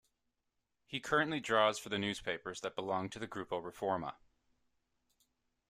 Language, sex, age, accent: English, male, 19-29, Canadian English